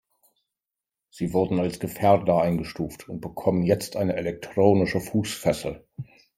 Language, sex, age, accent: German, male, 40-49, Deutschland Deutsch